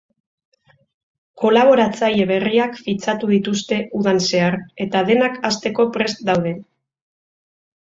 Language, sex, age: Basque, female, 30-39